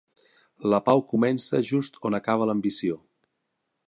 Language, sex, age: Catalan, male, 30-39